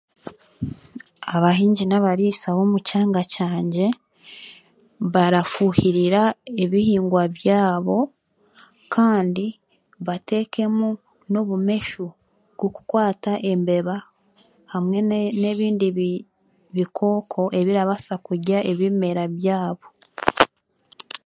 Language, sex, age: Chiga, female, 19-29